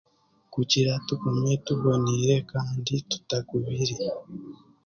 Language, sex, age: Chiga, male, 30-39